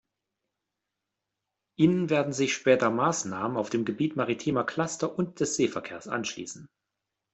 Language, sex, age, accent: German, male, 30-39, Deutschland Deutsch